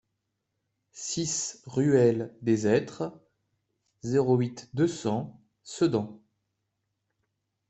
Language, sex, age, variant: French, male, 30-39, Français de métropole